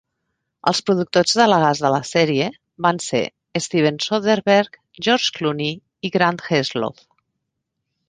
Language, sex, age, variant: Catalan, female, 40-49, Central